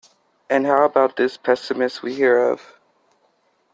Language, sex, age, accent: English, male, 19-29, United States English